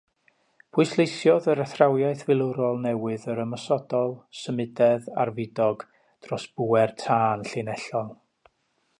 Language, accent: Welsh, Y Deyrnas Unedig Cymraeg